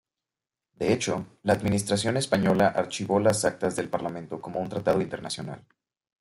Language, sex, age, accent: Spanish, male, 19-29, México